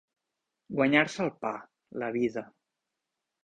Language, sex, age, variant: Catalan, male, 19-29, Central